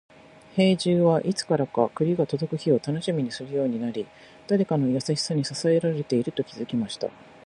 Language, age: Japanese, 60-69